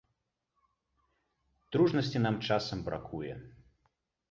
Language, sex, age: Belarusian, male, 30-39